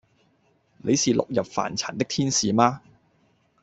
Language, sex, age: Cantonese, male, 30-39